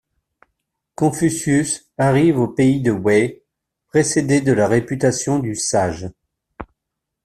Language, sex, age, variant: French, male, 50-59, Français de métropole